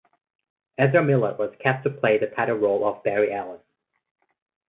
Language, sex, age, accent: English, male, 30-39, Canadian English